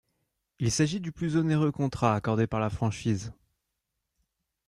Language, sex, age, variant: French, male, 19-29, Français de métropole